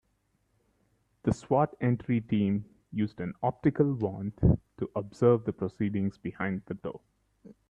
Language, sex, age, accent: English, male, 19-29, India and South Asia (India, Pakistan, Sri Lanka)